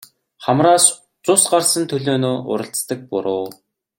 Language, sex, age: Mongolian, male, 19-29